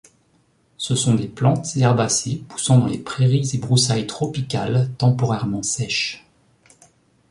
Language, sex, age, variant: French, male, 40-49, Français de métropole